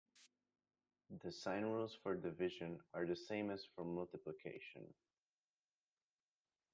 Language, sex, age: English, male, under 19